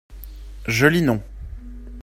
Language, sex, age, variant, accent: French, male, 19-29, Français d'Europe, Français de Suisse